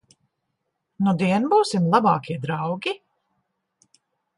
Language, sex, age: Latvian, female, 60-69